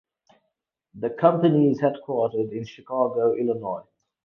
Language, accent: English, England English